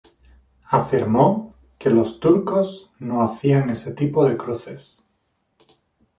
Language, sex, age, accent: Spanish, male, 30-39, España: Sur peninsular (Andalucia, Extremadura, Murcia)